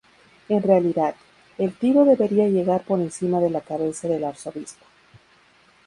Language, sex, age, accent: Spanish, female, 30-39, México